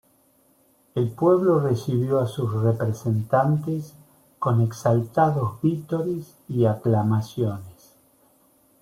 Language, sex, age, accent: Spanish, male, 50-59, Rioplatense: Argentina, Uruguay, este de Bolivia, Paraguay